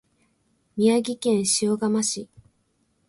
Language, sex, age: Japanese, female, 19-29